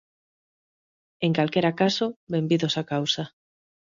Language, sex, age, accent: Galician, female, 40-49, Normativo (estándar)